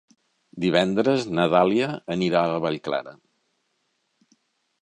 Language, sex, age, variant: Catalan, male, 60-69, Central